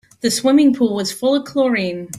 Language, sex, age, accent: English, female, 40-49, United States English